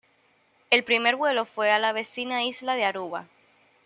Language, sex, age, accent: Spanish, female, 19-29, Caribe: Cuba, Venezuela, Puerto Rico, República Dominicana, Panamá, Colombia caribeña, México caribeño, Costa del golfo de México